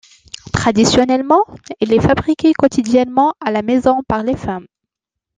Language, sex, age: French, female, 30-39